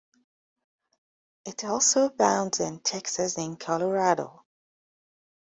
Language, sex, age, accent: English, female, 30-39, United States English